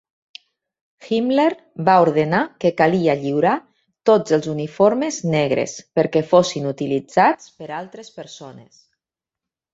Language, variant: Catalan, Nord-Occidental